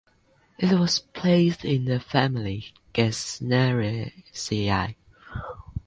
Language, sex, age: English, male, under 19